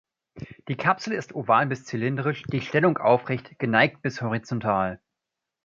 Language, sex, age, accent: German, male, 30-39, Deutschland Deutsch